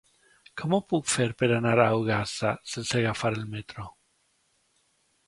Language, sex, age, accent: Catalan, male, 30-39, valencià